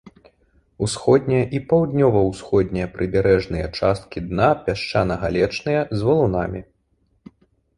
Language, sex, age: Belarusian, male, 30-39